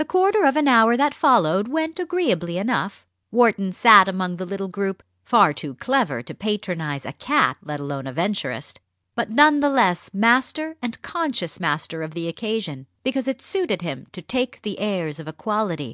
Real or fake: real